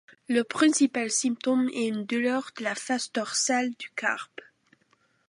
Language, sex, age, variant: French, female, under 19, Français de métropole